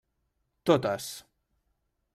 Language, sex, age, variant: Catalan, male, 19-29, Central